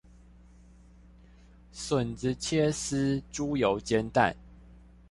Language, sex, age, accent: Chinese, male, 19-29, 出生地：彰化縣